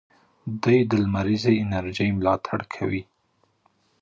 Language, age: Pashto, 30-39